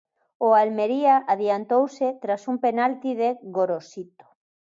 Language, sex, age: Galician, female, 50-59